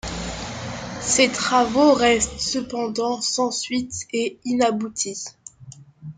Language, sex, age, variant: French, female, 19-29, Français de métropole